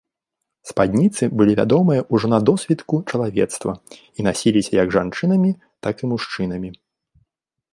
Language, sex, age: Belarusian, male, 30-39